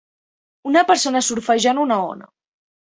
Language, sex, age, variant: Catalan, female, under 19, Central